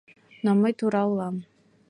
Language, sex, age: Mari, female, 19-29